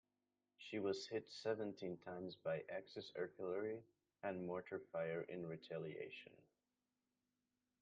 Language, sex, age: English, male, under 19